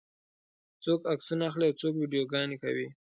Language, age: Pashto, 19-29